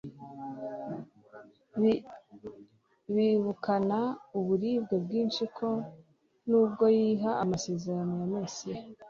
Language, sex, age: Kinyarwanda, female, 30-39